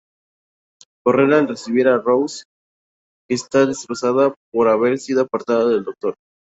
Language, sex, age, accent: Spanish, male, 19-29, México